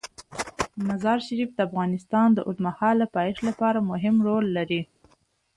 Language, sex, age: Pashto, female, 19-29